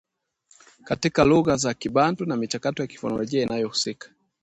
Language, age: Swahili, 19-29